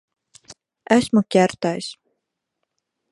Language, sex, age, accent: Latvian, female, 19-29, Dzimtā valoda